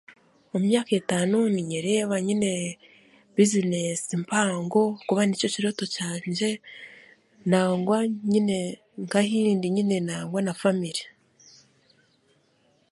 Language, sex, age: Chiga, female, 19-29